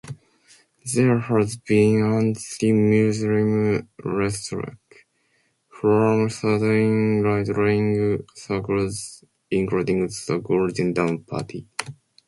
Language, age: English, 19-29